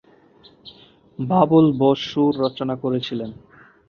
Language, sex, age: Bengali, male, 19-29